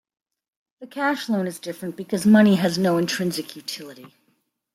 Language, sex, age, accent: English, female, 50-59, United States English